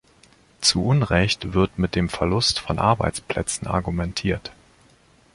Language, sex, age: German, male, 30-39